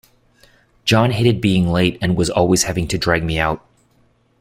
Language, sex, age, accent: English, male, 40-49, United States English